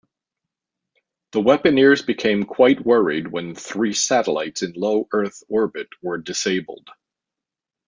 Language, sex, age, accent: English, male, 50-59, United States English